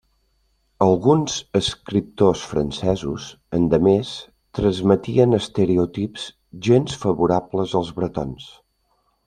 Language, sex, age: Catalan, male, 50-59